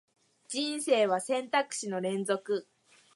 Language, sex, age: Japanese, female, 19-29